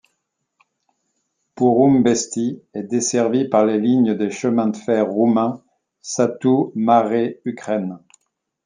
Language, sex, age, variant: French, male, 50-59, Français de métropole